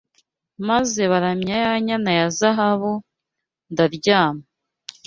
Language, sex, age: Kinyarwanda, female, 19-29